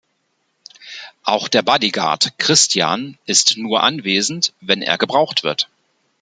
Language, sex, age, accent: German, male, 40-49, Deutschland Deutsch